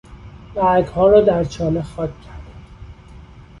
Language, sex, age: Persian, male, 30-39